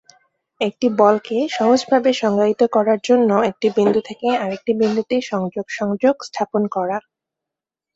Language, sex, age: Bengali, female, 19-29